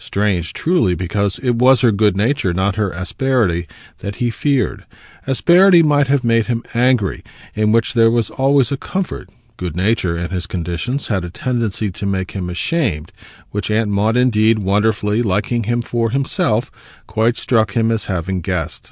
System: none